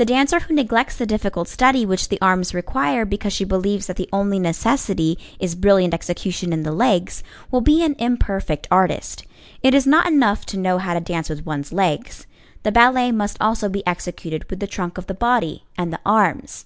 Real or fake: real